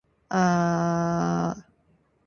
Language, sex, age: Indonesian, female, 19-29